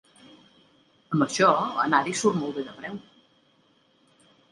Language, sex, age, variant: Catalan, female, 60-69, Central